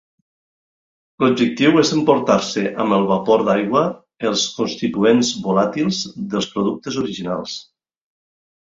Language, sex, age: Catalan, male, 50-59